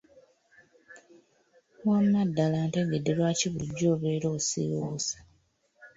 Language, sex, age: Ganda, female, 19-29